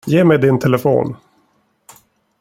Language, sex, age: Swedish, male, 40-49